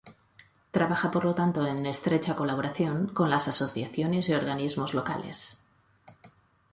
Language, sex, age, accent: Spanish, female, 40-49, España: Norte peninsular (Asturias, Castilla y León, Cantabria, País Vasco, Navarra, Aragón, La Rioja, Guadalajara, Cuenca)